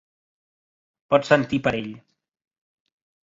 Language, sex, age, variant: Catalan, male, 30-39, Central